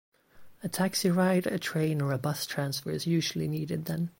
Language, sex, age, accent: English, female, 30-39, United States English